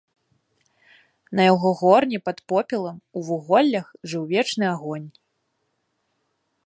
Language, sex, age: Belarusian, female, 19-29